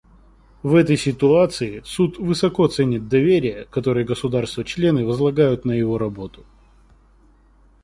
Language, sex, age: Russian, male, 19-29